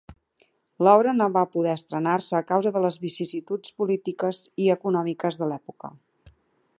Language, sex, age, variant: Catalan, female, 40-49, Central